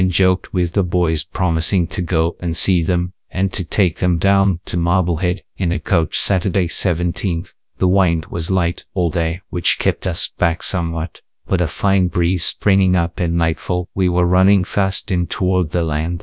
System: TTS, GradTTS